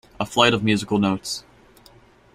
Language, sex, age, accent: English, male, 19-29, United States English